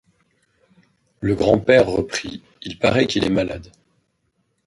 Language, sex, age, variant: French, male, 40-49, Français de métropole